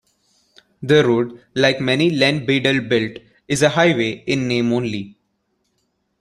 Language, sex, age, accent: English, male, under 19, India and South Asia (India, Pakistan, Sri Lanka)